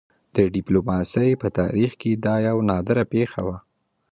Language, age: Pashto, 19-29